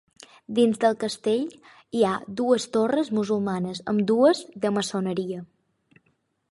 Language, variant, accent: Catalan, Balear, mallorquí